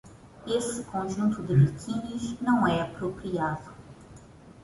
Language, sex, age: Portuguese, female, 30-39